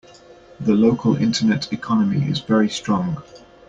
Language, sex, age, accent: English, male, 30-39, England English